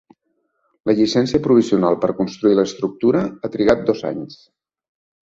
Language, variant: Catalan, Central